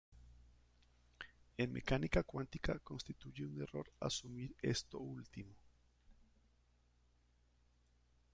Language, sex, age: Spanish, male, 50-59